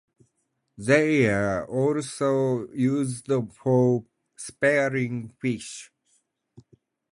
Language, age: English, 40-49